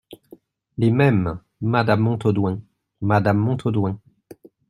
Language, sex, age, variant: French, male, 19-29, Français de métropole